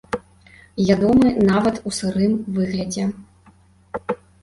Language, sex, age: Belarusian, female, 19-29